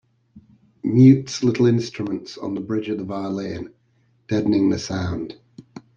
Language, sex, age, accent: English, male, 50-59, England English